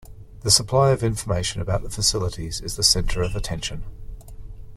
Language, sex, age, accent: English, male, 40-49, Australian English